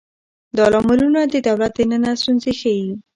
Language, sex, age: Pashto, female, 40-49